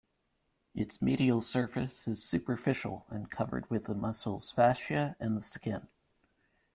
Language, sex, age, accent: English, male, 19-29, United States English